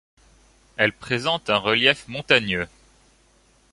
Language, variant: French, Français de métropole